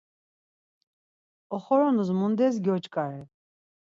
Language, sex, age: Laz, female, 40-49